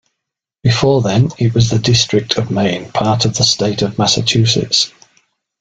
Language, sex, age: English, male, 60-69